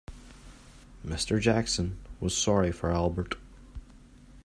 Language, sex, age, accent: English, male, 30-39, Irish English